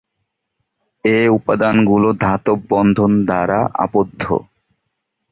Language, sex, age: Bengali, male, 19-29